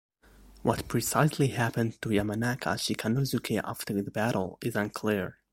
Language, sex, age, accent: English, male, 19-29, United States English